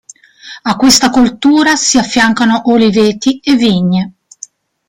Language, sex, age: Italian, female, 30-39